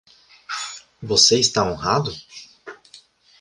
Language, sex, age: Portuguese, male, 19-29